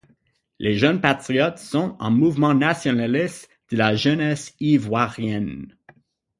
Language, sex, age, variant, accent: French, male, 19-29, Français d'Amérique du Nord, Français du Canada